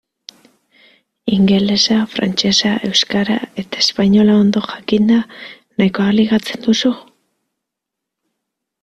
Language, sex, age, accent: Basque, female, 19-29, Mendebalekoa (Araba, Bizkaia, Gipuzkoako mendebaleko herri batzuk)